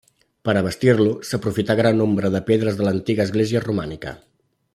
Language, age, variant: Catalan, 40-49, Central